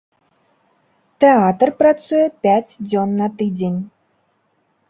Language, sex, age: Belarusian, female, 30-39